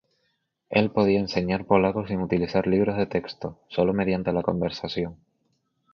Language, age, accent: Spanish, 19-29, España: Islas Canarias